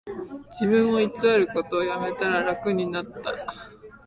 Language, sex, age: Japanese, female, 19-29